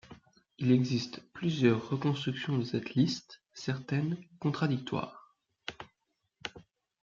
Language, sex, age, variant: French, male, under 19, Français de métropole